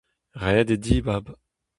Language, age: Breton, 30-39